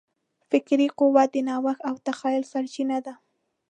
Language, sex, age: Pashto, female, 19-29